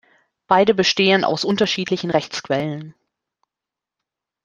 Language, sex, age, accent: German, female, 30-39, Deutschland Deutsch